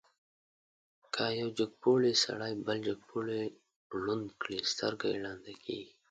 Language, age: Pashto, under 19